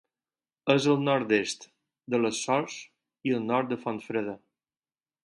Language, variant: Catalan, Balear